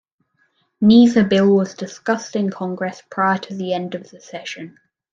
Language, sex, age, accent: English, male, under 19, Australian English